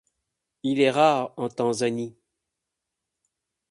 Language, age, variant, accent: French, 30-39, Français d'Amérique du Nord, Français du Canada